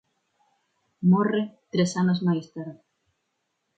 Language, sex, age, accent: Galician, female, 19-29, Neofalante